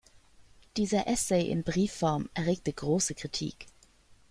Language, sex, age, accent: German, female, 30-39, Deutschland Deutsch